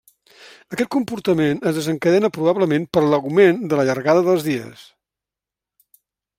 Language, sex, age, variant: Catalan, male, 70-79, Central